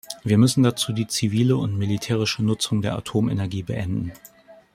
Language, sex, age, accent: German, male, 40-49, Deutschland Deutsch